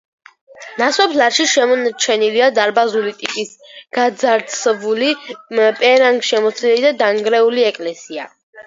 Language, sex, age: Georgian, female, under 19